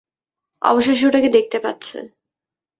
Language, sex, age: Bengali, female, 19-29